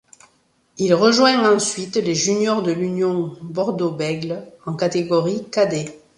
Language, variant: French, Français de métropole